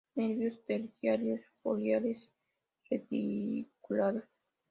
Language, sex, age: Spanish, female, 19-29